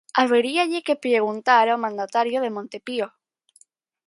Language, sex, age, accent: Galician, female, under 19, Normativo (estándar)